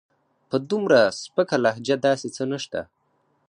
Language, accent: Pashto, معیاري پښتو